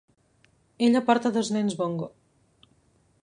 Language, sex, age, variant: Catalan, female, 19-29, Central